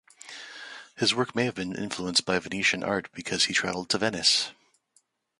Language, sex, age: English, male, 40-49